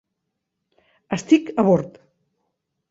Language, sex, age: Catalan, female, 50-59